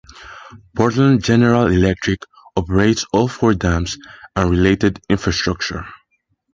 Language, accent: English, United States English